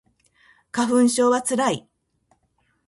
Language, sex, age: Japanese, female, 50-59